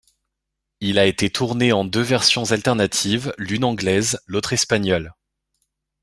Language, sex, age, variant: French, male, 19-29, Français de métropole